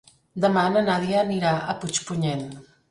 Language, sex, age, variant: Catalan, female, 50-59, Central